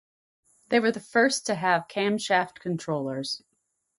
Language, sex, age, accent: English, female, 40-49, United States English